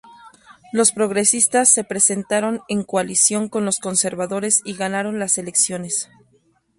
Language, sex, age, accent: Spanish, female, 30-39, México